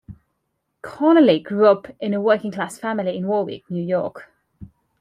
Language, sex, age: English, female, 19-29